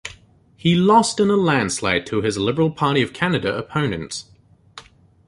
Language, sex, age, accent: English, male, 30-39, New Zealand English